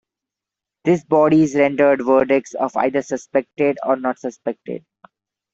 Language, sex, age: English, male, 19-29